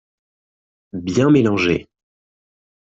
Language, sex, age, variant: French, male, 19-29, Français de métropole